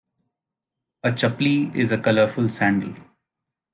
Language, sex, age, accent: English, male, 30-39, India and South Asia (India, Pakistan, Sri Lanka)